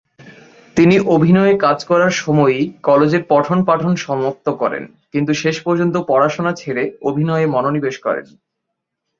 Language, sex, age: Bengali, male, 19-29